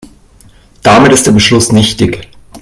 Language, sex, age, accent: German, male, 19-29, Deutschland Deutsch